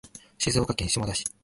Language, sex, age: Japanese, male, 19-29